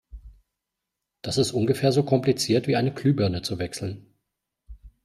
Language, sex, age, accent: German, male, 40-49, Deutschland Deutsch